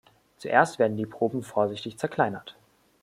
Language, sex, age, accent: German, male, 19-29, Deutschland Deutsch